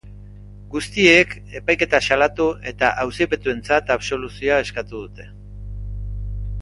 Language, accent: Basque, Erdialdekoa edo Nafarra (Gipuzkoa, Nafarroa)